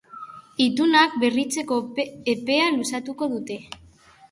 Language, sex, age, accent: Basque, female, 40-49, Mendebalekoa (Araba, Bizkaia, Gipuzkoako mendebaleko herri batzuk)